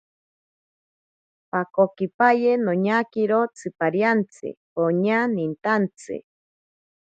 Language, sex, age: Ashéninka Perené, female, 30-39